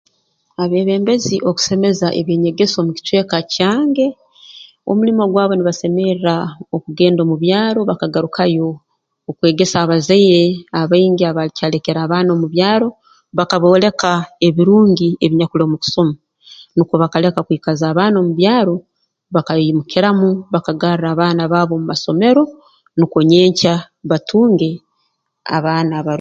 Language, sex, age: Tooro, female, 50-59